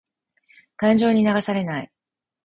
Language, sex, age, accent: Japanese, female, 40-49, 標準語